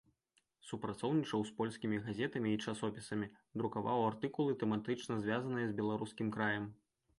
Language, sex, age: Belarusian, male, 19-29